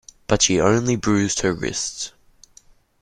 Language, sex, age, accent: English, male, under 19, Australian English